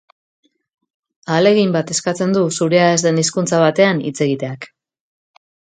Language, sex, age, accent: Basque, female, 40-49, Mendebalekoa (Araba, Bizkaia, Gipuzkoako mendebaleko herri batzuk)